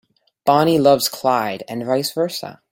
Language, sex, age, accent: English, male, under 19, United States English